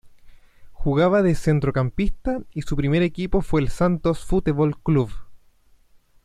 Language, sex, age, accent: Spanish, male, 19-29, Chileno: Chile, Cuyo